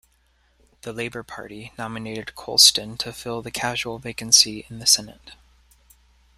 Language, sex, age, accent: English, male, 19-29, United States English